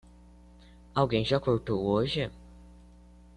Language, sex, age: Portuguese, male, under 19